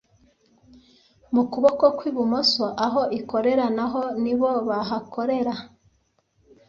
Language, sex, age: Kinyarwanda, female, 19-29